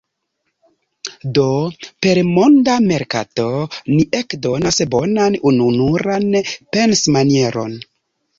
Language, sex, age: Esperanto, male, 19-29